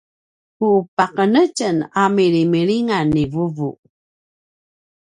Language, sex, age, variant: Paiwan, female, 50-59, pinayuanan a kinaikacedasan (東排灣語)